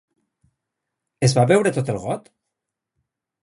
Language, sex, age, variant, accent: Catalan, male, 30-39, Nord-Occidental, nord-occidental